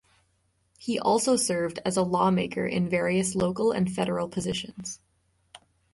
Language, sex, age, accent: English, female, 19-29, United States English; Canadian English